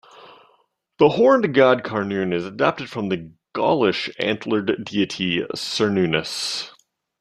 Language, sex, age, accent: English, male, 30-39, United States English